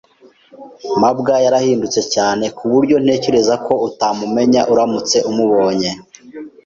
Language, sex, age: Kinyarwanda, male, 19-29